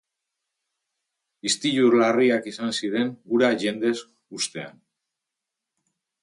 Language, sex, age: Basque, male, 40-49